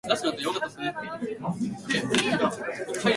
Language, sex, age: Japanese, female, 19-29